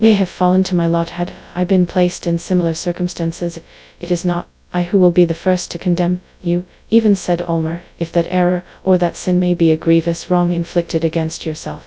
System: TTS, FastPitch